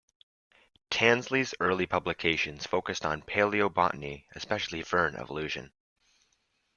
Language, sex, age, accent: English, male, under 19, Canadian English